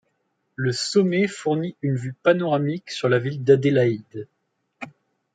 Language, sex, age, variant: French, male, 19-29, Français de métropole